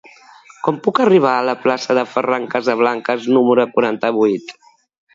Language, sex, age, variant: Catalan, female, 50-59, Septentrional